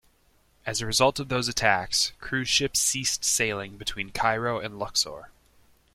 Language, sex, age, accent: English, male, 19-29, United States English